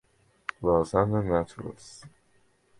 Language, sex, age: English, male, 19-29